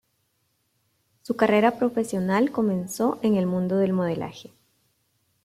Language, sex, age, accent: Spanish, female, 30-39, América central